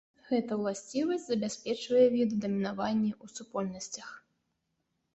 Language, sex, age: Belarusian, female, 19-29